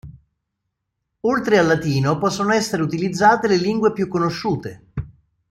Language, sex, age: Italian, male, 60-69